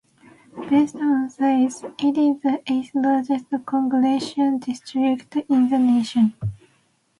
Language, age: English, 19-29